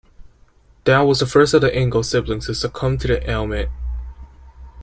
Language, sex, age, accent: English, male, under 19, United States English